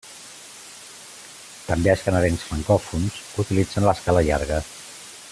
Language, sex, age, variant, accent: Catalan, male, 50-59, Central, central